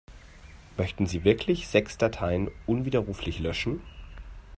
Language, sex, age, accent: German, male, 19-29, Deutschland Deutsch